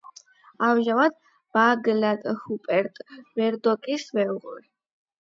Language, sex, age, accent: Georgian, male, under 19, ჩვეულებრივი